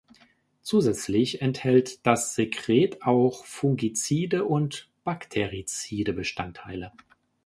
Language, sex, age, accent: German, male, 30-39, Deutschland Deutsch